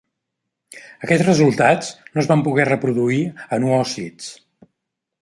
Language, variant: Catalan, Central